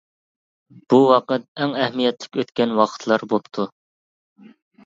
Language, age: Uyghur, 19-29